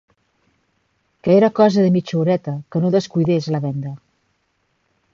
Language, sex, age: Catalan, female, 50-59